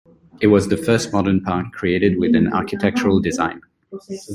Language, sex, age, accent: English, male, 40-49, Malaysian English